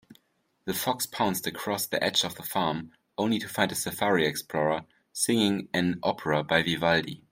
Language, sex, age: English, male, 19-29